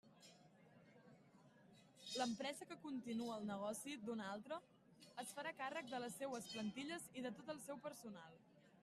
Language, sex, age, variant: Catalan, female, under 19, Central